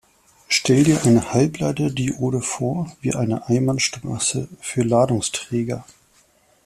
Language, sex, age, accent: German, male, 40-49, Deutschland Deutsch